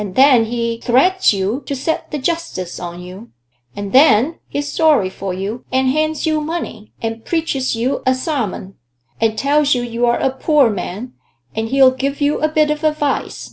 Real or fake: real